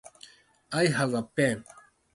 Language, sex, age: Japanese, male, 50-59